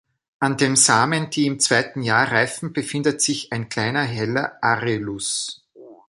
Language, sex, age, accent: German, male, 30-39, Österreichisches Deutsch